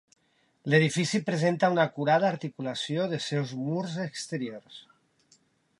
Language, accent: Catalan, valencià